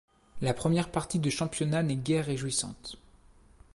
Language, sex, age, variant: French, male, 19-29, Français de métropole